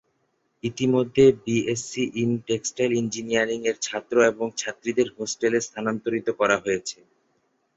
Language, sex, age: Bengali, male, 19-29